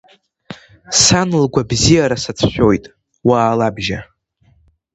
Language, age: Abkhazian, under 19